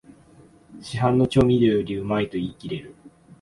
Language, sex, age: Japanese, male, 19-29